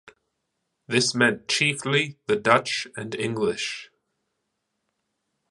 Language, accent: English, United States English